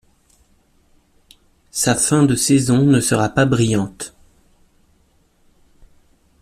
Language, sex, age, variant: French, male, 40-49, Français de métropole